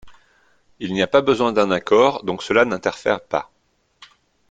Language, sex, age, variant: French, male, 30-39, Français de métropole